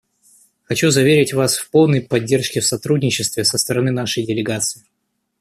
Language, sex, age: Russian, male, under 19